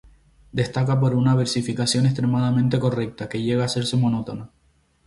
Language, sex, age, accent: Spanish, male, 19-29, España: Islas Canarias